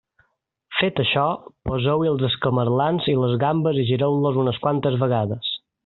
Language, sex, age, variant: Catalan, male, 19-29, Balear